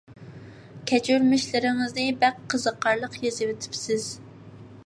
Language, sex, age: Uyghur, female, 19-29